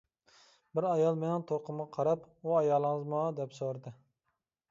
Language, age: Uyghur, 19-29